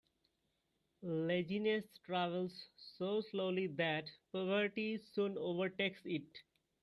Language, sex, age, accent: English, male, 19-29, India and South Asia (India, Pakistan, Sri Lanka)